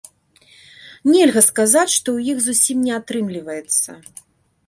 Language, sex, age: Belarusian, female, 30-39